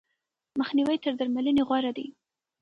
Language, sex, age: Pashto, female, 19-29